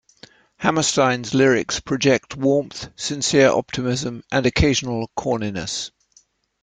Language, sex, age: English, male, 70-79